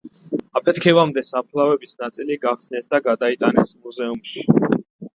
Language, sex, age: Georgian, male, 19-29